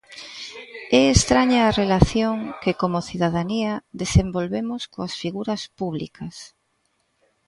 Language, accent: Galician, Central (gheada)